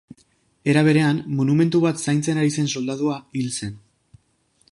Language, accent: Basque, Erdialdekoa edo Nafarra (Gipuzkoa, Nafarroa)